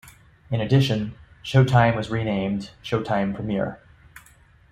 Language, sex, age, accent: English, male, 19-29, United States English